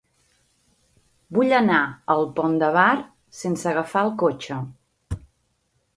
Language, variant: Catalan, Central